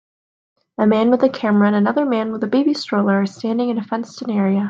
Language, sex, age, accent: English, female, 19-29, United States English